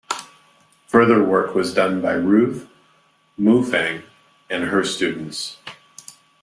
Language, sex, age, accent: English, male, 30-39, United States English